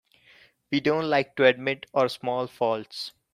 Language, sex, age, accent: English, male, 19-29, India and South Asia (India, Pakistan, Sri Lanka)